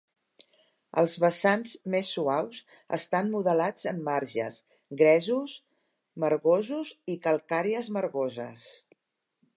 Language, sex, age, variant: Catalan, female, 60-69, Central